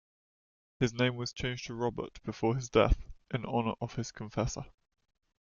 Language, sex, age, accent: English, male, 19-29, England English